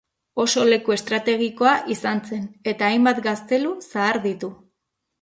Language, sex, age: Basque, female, 30-39